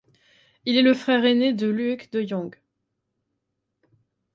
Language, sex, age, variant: French, female, 19-29, Français de métropole